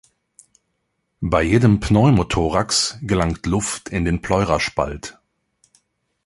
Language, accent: German, Deutschland Deutsch